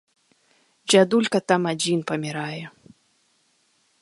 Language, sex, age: Belarusian, female, 30-39